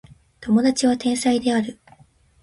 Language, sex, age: Japanese, female, 19-29